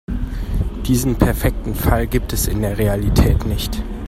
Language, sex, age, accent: German, male, 30-39, Deutschland Deutsch